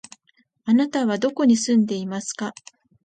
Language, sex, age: Japanese, female, 50-59